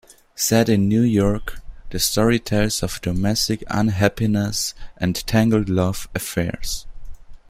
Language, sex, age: English, male, 19-29